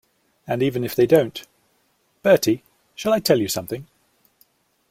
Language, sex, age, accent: English, male, 40-49, England English